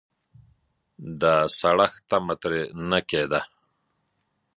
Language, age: Pashto, 40-49